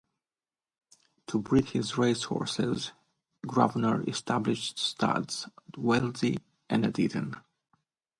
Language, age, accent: English, 30-39, Eastern European